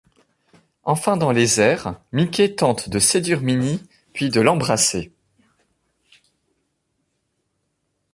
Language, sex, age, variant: French, male, 30-39, Français de métropole